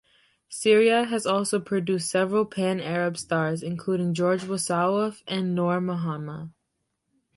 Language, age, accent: English, under 19, United States English